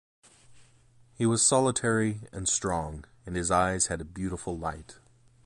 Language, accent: English, United States English